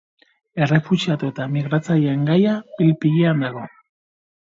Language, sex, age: Basque, male, 30-39